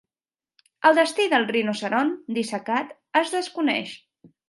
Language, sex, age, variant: Catalan, female, 19-29, Central